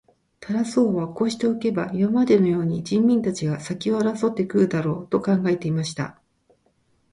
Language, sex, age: Japanese, female, 40-49